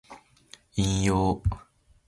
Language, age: Japanese, under 19